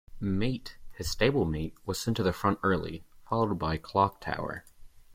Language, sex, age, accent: English, male, 19-29, United States English